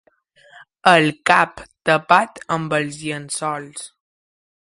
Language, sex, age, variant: Catalan, male, under 19, Balear